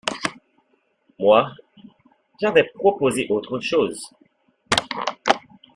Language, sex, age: French, male, 19-29